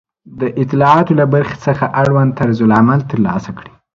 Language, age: Pashto, under 19